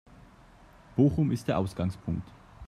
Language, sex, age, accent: German, male, 30-39, Deutschland Deutsch